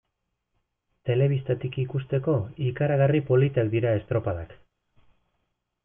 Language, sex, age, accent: Basque, male, 30-39, Erdialdekoa edo Nafarra (Gipuzkoa, Nafarroa)